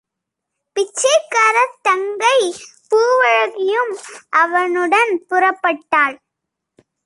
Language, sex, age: Tamil, male, 30-39